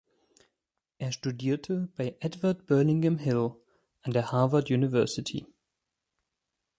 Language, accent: German, Deutschland Deutsch